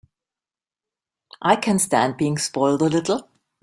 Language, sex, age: English, female, 40-49